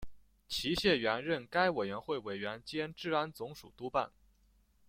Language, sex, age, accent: Chinese, male, under 19, 出生地：湖北省